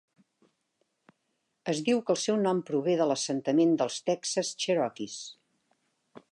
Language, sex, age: Catalan, female, 60-69